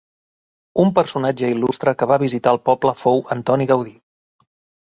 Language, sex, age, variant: Catalan, male, 40-49, Central